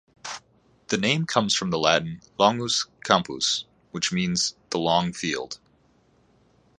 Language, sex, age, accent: English, male, 19-29, United States English